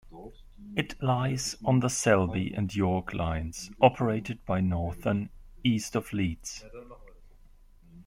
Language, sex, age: English, male, 40-49